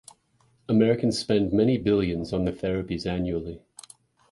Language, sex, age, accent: English, male, 40-49, United States English